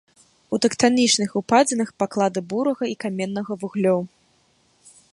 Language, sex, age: Belarusian, female, 19-29